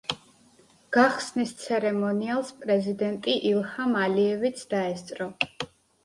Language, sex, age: Georgian, female, 19-29